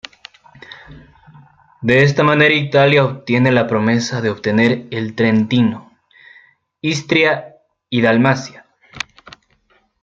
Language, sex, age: Spanish, male, 19-29